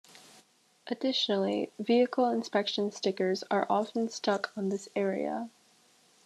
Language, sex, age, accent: English, female, under 19, United States English